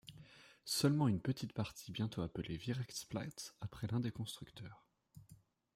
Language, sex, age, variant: French, male, 19-29, Français de métropole